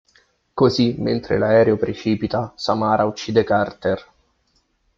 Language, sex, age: Italian, male, 19-29